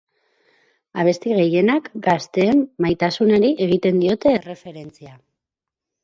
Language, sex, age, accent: Basque, female, 40-49, Mendebalekoa (Araba, Bizkaia, Gipuzkoako mendebaleko herri batzuk)